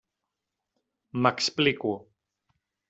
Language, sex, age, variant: Catalan, male, 40-49, Central